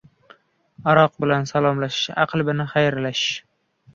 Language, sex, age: Uzbek, male, 19-29